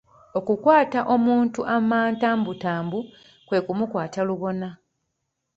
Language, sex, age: Ganda, female, 19-29